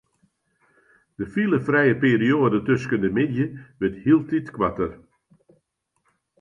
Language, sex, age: Western Frisian, male, 80-89